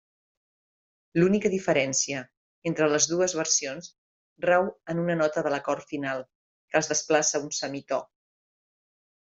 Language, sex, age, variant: Catalan, female, 40-49, Central